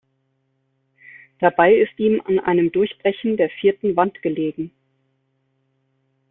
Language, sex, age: German, female, 30-39